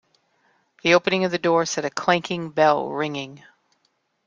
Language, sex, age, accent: English, female, 50-59, United States English